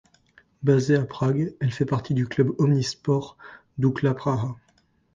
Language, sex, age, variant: French, male, 30-39, Français de métropole